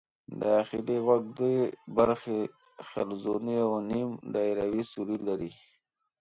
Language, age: Pashto, 30-39